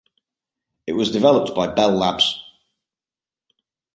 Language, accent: English, England English